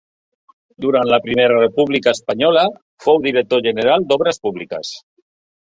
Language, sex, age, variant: Catalan, male, 60-69, Central